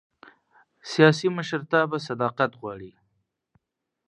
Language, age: Pashto, 19-29